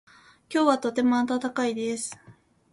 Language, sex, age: Japanese, female, 19-29